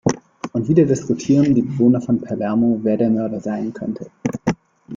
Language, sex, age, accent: German, male, 19-29, Deutschland Deutsch